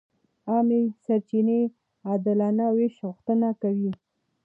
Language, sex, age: Pashto, female, 19-29